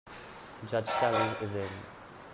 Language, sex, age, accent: English, male, 19-29, India and South Asia (India, Pakistan, Sri Lanka)